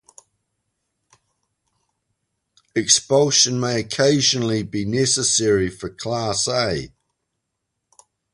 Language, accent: English, New Zealand English